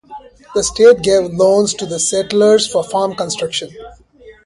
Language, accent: English, India and South Asia (India, Pakistan, Sri Lanka)